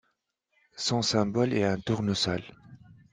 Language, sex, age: French, female, 30-39